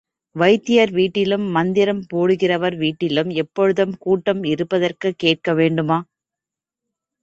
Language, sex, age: Tamil, female, 30-39